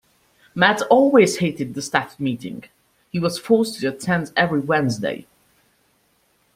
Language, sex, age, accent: English, male, under 19, England English